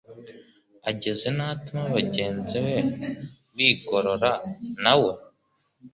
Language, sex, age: Kinyarwanda, male, 19-29